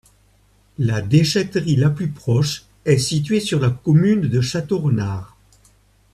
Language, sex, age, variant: French, male, 70-79, Français de métropole